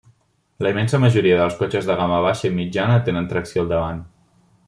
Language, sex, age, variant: Catalan, male, 19-29, Central